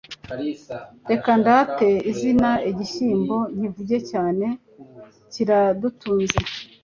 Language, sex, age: Kinyarwanda, female, 50-59